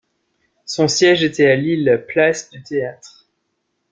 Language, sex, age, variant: French, male, 19-29, Français de métropole